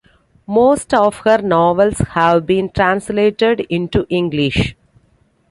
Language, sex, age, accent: English, female, 40-49, India and South Asia (India, Pakistan, Sri Lanka)